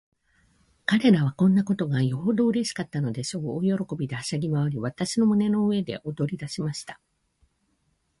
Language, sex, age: Japanese, female, 50-59